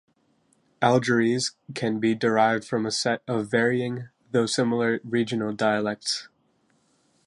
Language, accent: English, United States English